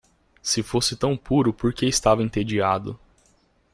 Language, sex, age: Portuguese, male, 19-29